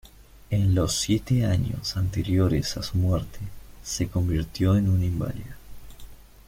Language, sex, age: Spanish, male, 19-29